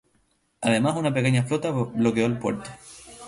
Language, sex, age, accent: Spanish, male, 19-29, España: Islas Canarias